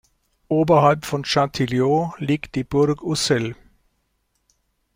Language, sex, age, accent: German, male, 70-79, Deutschland Deutsch